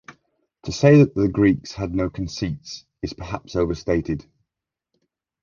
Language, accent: English, England English